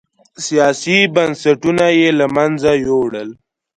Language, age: Pashto, under 19